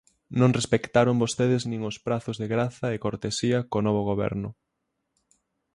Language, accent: Galician, Oriental (común en zona oriental); Normativo (estándar)